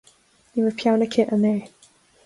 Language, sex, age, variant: Irish, female, 19-29, Gaeilge na Mumhan